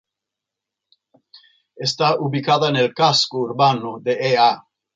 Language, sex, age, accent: Spanish, male, 50-59, América central